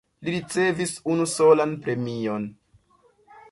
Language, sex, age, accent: Esperanto, male, 19-29, Internacia